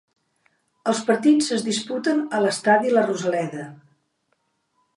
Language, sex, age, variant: Catalan, female, 70-79, Central